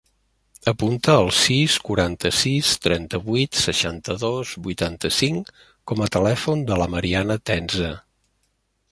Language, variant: Catalan, Central